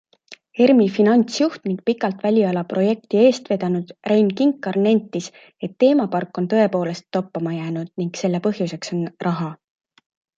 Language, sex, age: Estonian, female, 30-39